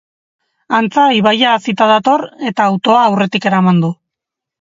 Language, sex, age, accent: Basque, female, 40-49, Erdialdekoa edo Nafarra (Gipuzkoa, Nafarroa)